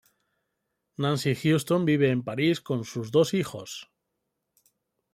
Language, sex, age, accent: Spanish, male, 40-49, España: Norte peninsular (Asturias, Castilla y León, Cantabria, País Vasco, Navarra, Aragón, La Rioja, Guadalajara, Cuenca)